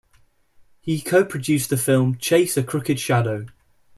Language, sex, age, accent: English, male, 19-29, England English